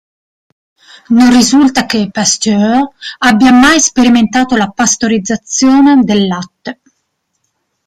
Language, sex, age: Italian, female, 30-39